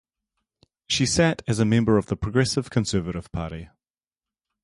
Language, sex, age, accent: English, male, 40-49, New Zealand English